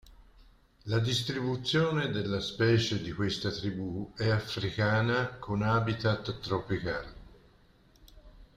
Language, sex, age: Italian, male, 60-69